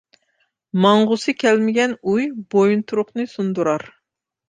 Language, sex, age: Uyghur, female, 40-49